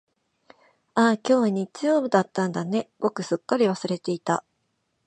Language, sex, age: Japanese, female, 40-49